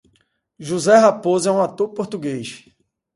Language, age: Portuguese, 40-49